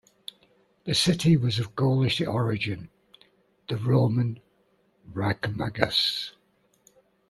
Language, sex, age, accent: English, male, 50-59, England English